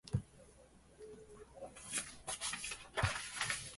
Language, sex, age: Japanese, female, under 19